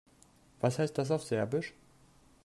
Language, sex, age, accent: German, male, 19-29, Deutschland Deutsch